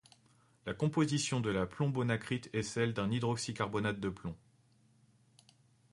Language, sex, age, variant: French, male, 30-39, Français de métropole